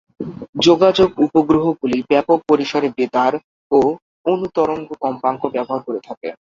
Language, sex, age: Bengali, male, under 19